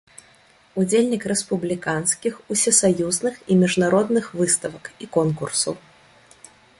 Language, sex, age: Belarusian, female, 19-29